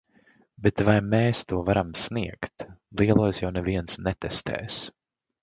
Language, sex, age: Latvian, male, 40-49